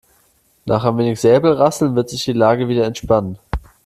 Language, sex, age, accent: German, male, 19-29, Deutschland Deutsch